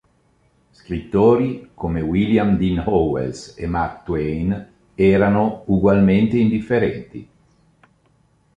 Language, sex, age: Italian, male, 60-69